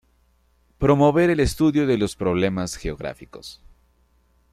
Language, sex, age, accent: Spanish, male, 19-29, México